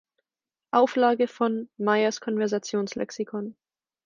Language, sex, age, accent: German, female, 19-29, Deutschland Deutsch